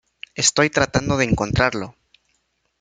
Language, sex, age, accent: Spanish, male, 19-29, América central